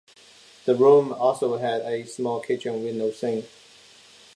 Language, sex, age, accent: English, male, 19-29, Hong Kong English